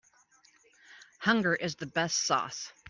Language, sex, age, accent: English, female, 40-49, United States English